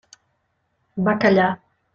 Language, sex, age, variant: Catalan, female, 50-59, Central